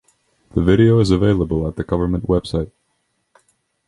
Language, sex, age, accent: English, male, 19-29, United States English